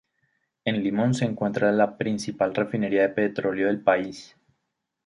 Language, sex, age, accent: Spanish, male, 30-39, Andino-Pacífico: Colombia, Perú, Ecuador, oeste de Bolivia y Venezuela andina